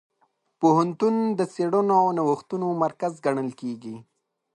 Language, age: Pashto, 19-29